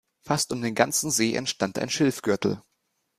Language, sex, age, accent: German, male, 19-29, Deutschland Deutsch